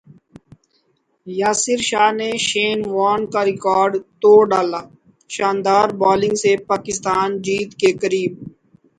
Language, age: Urdu, 40-49